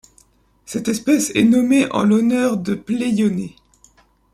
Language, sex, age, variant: French, male, under 19, Français de métropole